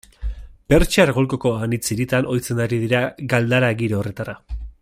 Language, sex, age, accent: Basque, male, 19-29, Erdialdekoa edo Nafarra (Gipuzkoa, Nafarroa)